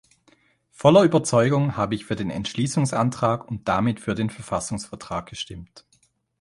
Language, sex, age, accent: German, male, 30-39, Schweizerdeutsch